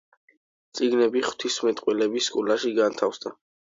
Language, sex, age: Georgian, male, 19-29